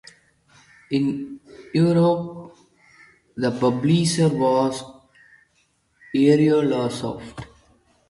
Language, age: English, 19-29